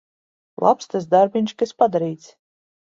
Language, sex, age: Latvian, female, 30-39